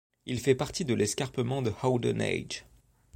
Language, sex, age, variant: French, male, 30-39, Français de métropole